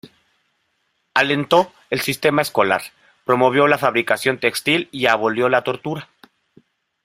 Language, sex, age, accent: Spanish, male, 30-39, México